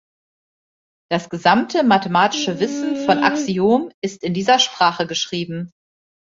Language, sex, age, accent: German, female, 40-49, Deutschland Deutsch